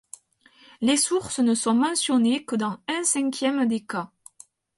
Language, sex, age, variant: French, female, 30-39, Français de métropole